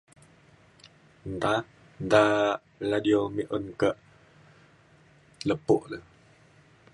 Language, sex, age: Mainstream Kenyah, female, 19-29